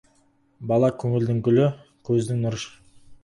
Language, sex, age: Kazakh, male, 19-29